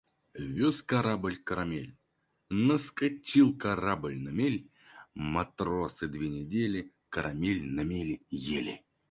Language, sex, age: Russian, male, 19-29